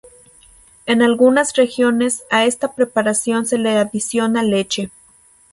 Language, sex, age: Spanish, female, under 19